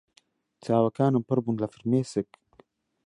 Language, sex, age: Central Kurdish, male, 19-29